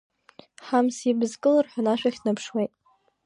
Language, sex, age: Abkhazian, female, under 19